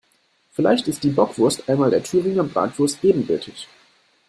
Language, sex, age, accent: German, male, under 19, Deutschland Deutsch